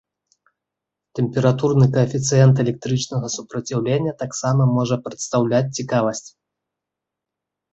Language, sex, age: Belarusian, male, 30-39